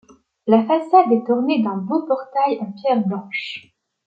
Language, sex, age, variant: French, female, 19-29, Français de métropole